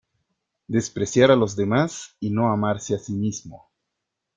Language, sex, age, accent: Spanish, male, 19-29, Rioplatense: Argentina, Uruguay, este de Bolivia, Paraguay